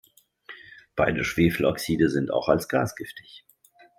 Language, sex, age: German, male, 40-49